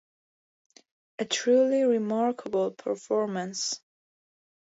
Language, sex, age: English, female, under 19